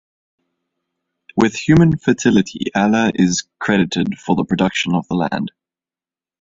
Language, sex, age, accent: English, male, 19-29, Southern African (South Africa, Zimbabwe, Namibia)